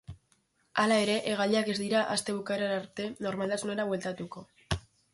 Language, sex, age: Basque, female, under 19